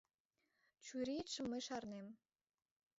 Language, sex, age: Mari, female, under 19